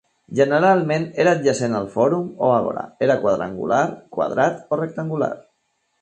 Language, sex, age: Catalan, male, 30-39